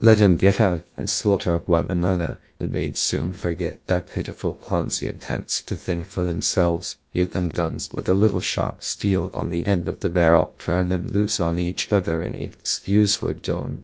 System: TTS, GlowTTS